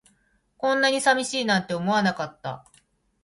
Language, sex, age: Japanese, female, 40-49